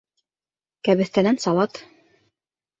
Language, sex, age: Bashkir, male, 30-39